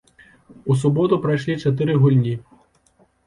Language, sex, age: Belarusian, male, 30-39